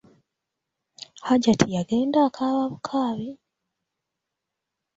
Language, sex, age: Ganda, female, 19-29